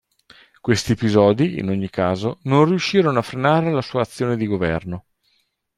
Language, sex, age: Italian, male, 40-49